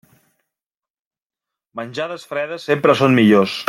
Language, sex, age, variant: Catalan, male, 30-39, Central